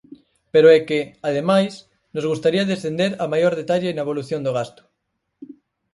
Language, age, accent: Galician, 19-29, Atlántico (seseo e gheada)